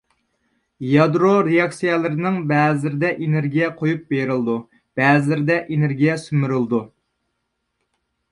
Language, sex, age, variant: Uyghur, male, 80-89, ئۇيغۇر تىلى